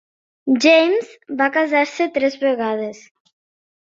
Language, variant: Catalan, Central